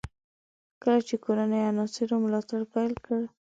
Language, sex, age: Pashto, female, 19-29